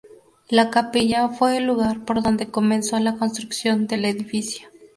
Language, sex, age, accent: Spanish, female, under 19, México